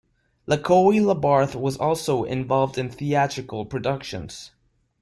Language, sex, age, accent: English, male, 19-29, United States English